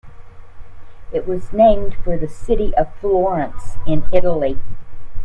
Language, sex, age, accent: English, female, 70-79, United States English